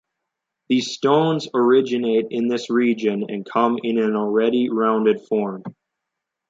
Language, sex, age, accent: English, male, under 19, United States English